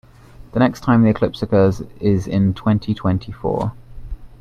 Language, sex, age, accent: English, male, 19-29, England English